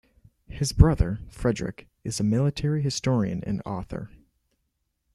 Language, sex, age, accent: English, male, under 19, Canadian English